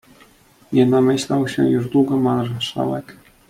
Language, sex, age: Polish, male, 19-29